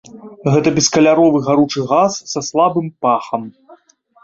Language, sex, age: Belarusian, male, 40-49